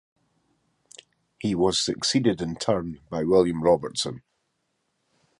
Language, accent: English, Scottish English